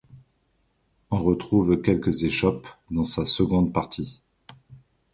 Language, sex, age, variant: French, male, 40-49, Français de métropole